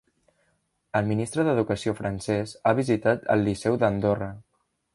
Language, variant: Catalan, Central